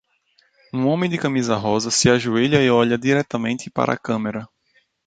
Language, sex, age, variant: Portuguese, male, 30-39, Portuguese (Brasil)